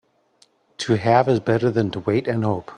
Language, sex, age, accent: English, male, 40-49, United States English